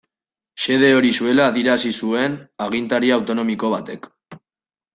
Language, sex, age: Basque, male, 19-29